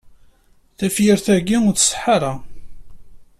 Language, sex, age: Kabyle, male, 40-49